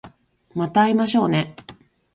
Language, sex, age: Japanese, female, 40-49